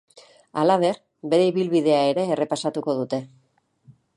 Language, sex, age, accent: Basque, female, 40-49, Erdialdekoa edo Nafarra (Gipuzkoa, Nafarroa)